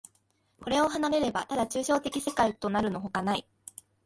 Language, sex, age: Japanese, female, 19-29